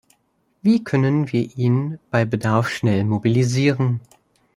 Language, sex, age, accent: German, male, under 19, Deutschland Deutsch